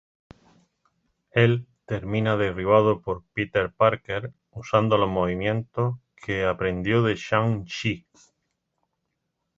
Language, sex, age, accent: Spanish, male, 40-49, España: Sur peninsular (Andalucia, Extremadura, Murcia)